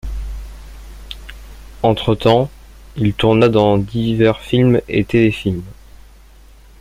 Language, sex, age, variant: French, male, under 19, Français de métropole